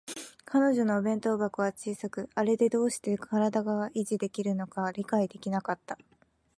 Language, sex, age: Japanese, female, 19-29